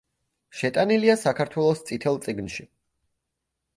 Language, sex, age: Georgian, male, 19-29